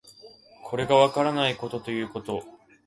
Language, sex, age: Japanese, male, 19-29